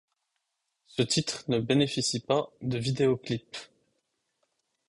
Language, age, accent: French, 19-29, Français du Maroc